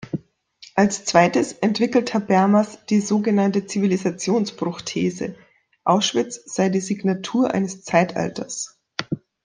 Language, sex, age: German, female, 30-39